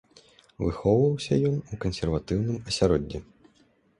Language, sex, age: Belarusian, male, 30-39